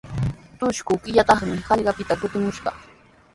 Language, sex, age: Sihuas Ancash Quechua, female, 19-29